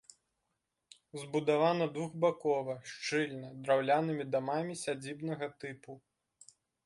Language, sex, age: Belarusian, male, 19-29